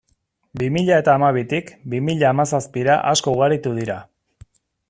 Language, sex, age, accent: Basque, male, 40-49, Erdialdekoa edo Nafarra (Gipuzkoa, Nafarroa)